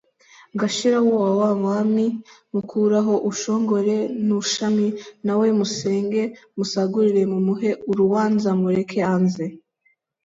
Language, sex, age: Kinyarwanda, female, 19-29